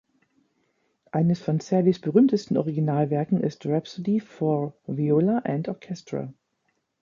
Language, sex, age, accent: German, female, 50-59, Deutschland Deutsch